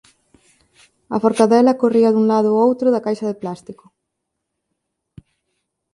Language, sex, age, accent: Galician, female, 30-39, Atlántico (seseo e gheada)